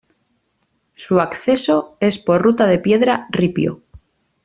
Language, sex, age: Spanish, female, 30-39